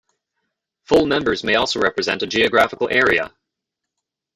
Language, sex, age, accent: English, male, 19-29, United States English